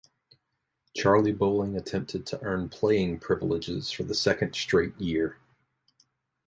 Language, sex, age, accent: English, male, 30-39, United States English